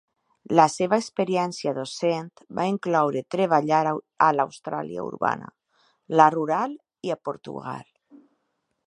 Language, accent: Catalan, valencià